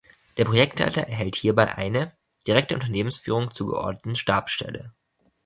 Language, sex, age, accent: German, male, under 19, Deutschland Deutsch